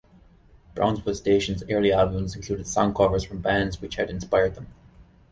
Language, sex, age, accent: English, male, 30-39, Irish English